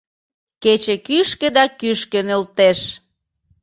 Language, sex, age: Mari, female, 30-39